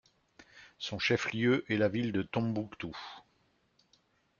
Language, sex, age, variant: French, male, 60-69, Français de métropole